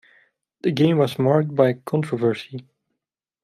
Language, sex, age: English, male, 19-29